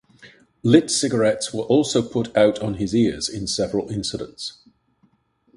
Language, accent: English, England English